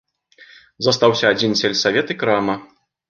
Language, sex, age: Belarusian, male, 30-39